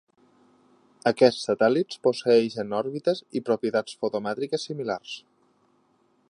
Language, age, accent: Catalan, 30-39, Ebrenc